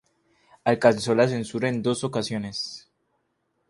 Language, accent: Spanish, Andino-Pacífico: Colombia, Perú, Ecuador, oeste de Bolivia y Venezuela andina